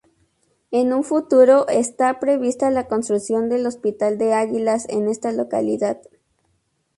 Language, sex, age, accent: Spanish, female, 19-29, México